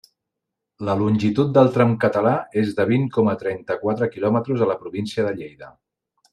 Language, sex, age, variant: Catalan, male, 40-49, Central